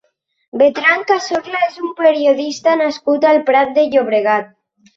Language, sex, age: Catalan, male, under 19